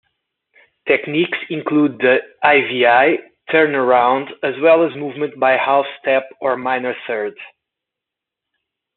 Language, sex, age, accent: English, male, 30-39, United States English